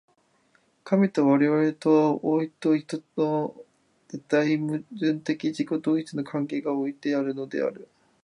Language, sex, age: Japanese, male, 19-29